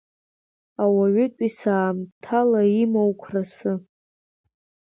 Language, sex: Abkhazian, female